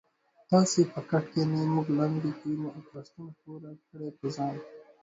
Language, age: Pashto, 19-29